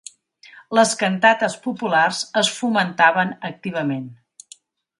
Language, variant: Catalan, Central